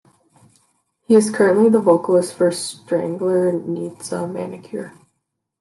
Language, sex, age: English, female, under 19